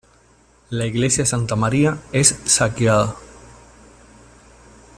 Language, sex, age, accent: Spanish, male, 30-39, Caribe: Cuba, Venezuela, Puerto Rico, República Dominicana, Panamá, Colombia caribeña, México caribeño, Costa del golfo de México